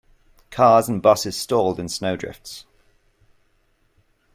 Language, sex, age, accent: English, male, 19-29, England English